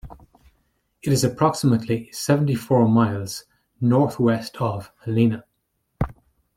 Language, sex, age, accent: English, male, 40-49, Irish English